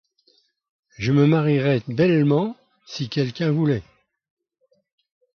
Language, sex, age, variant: French, male, 80-89, Français de métropole